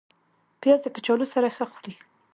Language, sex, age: Pashto, female, 19-29